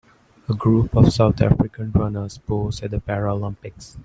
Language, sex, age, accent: English, male, 19-29, India and South Asia (India, Pakistan, Sri Lanka)